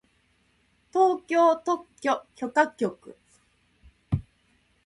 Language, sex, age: Japanese, female, 30-39